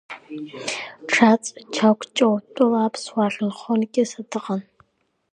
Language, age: Abkhazian, under 19